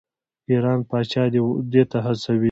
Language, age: Pashto, 19-29